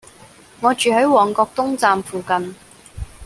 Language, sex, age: Cantonese, female, 19-29